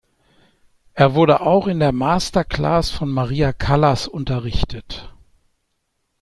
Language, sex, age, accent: German, male, 60-69, Deutschland Deutsch